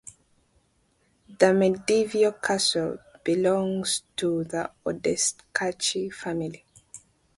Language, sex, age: English, female, 19-29